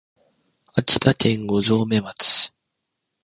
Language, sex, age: Japanese, male, 19-29